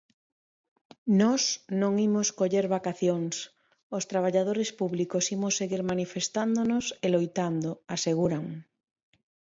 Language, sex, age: Galician, female, 40-49